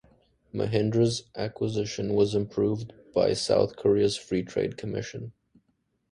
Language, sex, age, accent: English, male, 19-29, Canadian English